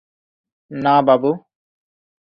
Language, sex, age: Bengali, male, 19-29